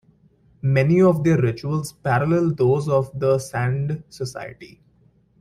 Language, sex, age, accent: English, male, 19-29, India and South Asia (India, Pakistan, Sri Lanka)